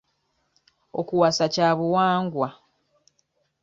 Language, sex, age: Ganda, female, 30-39